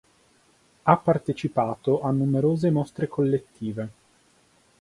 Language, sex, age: Italian, male, 30-39